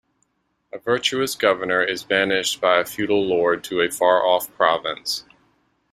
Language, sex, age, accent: English, male, 30-39, United States English